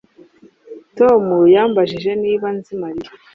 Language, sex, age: Kinyarwanda, female, 30-39